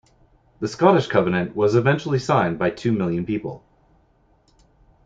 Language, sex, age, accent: English, male, 40-49, Canadian English